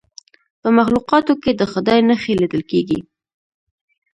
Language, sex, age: Pashto, female, 19-29